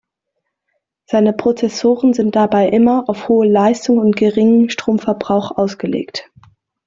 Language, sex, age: German, female, under 19